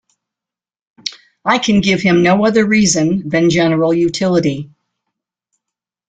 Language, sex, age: English, female, 80-89